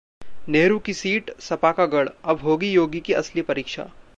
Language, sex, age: Hindi, male, 19-29